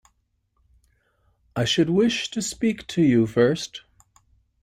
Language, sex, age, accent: English, male, 60-69, United States English